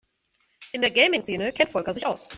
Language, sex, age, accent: German, female, 19-29, Deutschland Deutsch